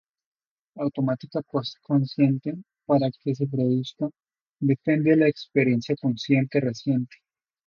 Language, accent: Spanish, Andino-Pacífico: Colombia, Perú, Ecuador, oeste de Bolivia y Venezuela andina